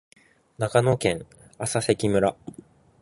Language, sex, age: Japanese, male, 19-29